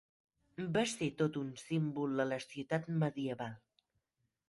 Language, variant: Catalan, Central